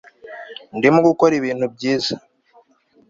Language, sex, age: Kinyarwanda, male, 19-29